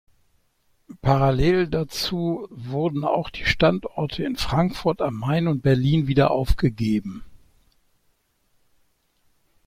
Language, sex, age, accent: German, male, 60-69, Deutschland Deutsch